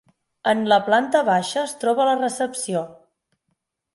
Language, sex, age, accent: Catalan, female, 30-39, Oriental